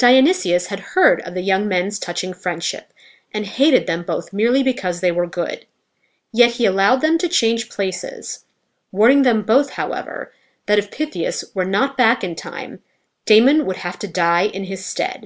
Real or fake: real